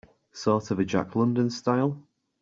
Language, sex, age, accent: English, male, 30-39, England English